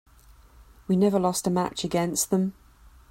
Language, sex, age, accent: English, female, 40-49, England English